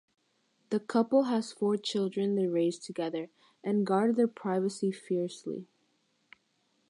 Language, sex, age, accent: English, female, under 19, United States English